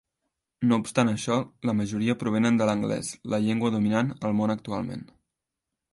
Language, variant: Catalan, Central